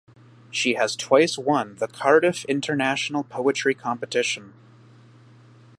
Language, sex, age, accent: English, male, 19-29, Canadian English